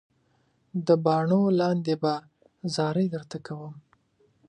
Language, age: Pashto, 19-29